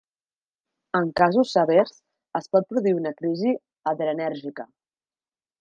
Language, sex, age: Catalan, female, 30-39